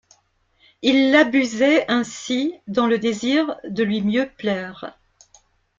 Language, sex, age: French, female, 50-59